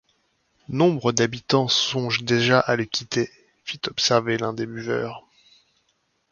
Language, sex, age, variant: French, male, 40-49, Français de métropole